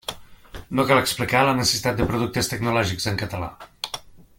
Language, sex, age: Catalan, male, 40-49